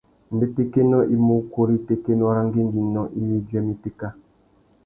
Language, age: Tuki, 40-49